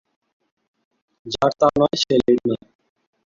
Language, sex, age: Bengali, male, 19-29